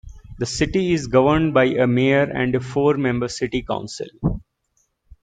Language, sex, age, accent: English, male, 19-29, United States English